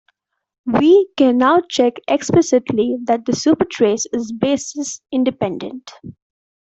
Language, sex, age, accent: English, female, 19-29, India and South Asia (India, Pakistan, Sri Lanka)